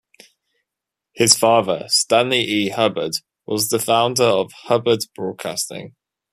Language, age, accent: English, 19-29, England English